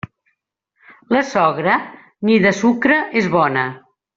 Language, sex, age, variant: Catalan, female, 60-69, Central